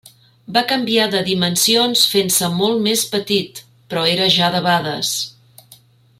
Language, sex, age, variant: Catalan, female, 50-59, Central